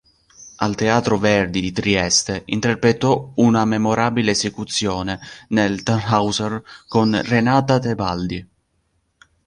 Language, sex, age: Italian, male, 19-29